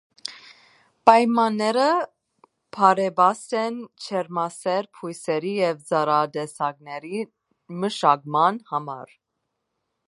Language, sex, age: Armenian, female, 30-39